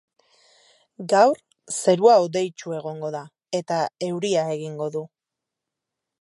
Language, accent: Basque, Erdialdekoa edo Nafarra (Gipuzkoa, Nafarroa)